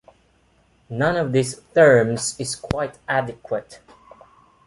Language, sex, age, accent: English, male, 19-29, Filipino